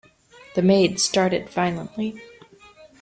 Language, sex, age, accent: English, female, 30-39, United States English